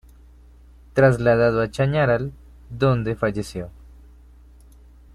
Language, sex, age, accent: Spanish, male, 30-39, Andino-Pacífico: Colombia, Perú, Ecuador, oeste de Bolivia y Venezuela andina